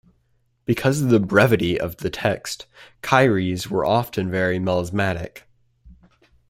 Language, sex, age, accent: English, male, under 19, United States English